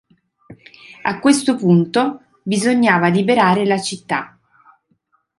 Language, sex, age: Italian, female, 30-39